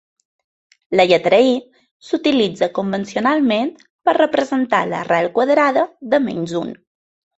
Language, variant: Catalan, Balear